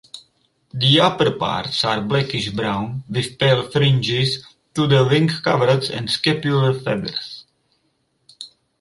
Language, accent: English, United States English; England English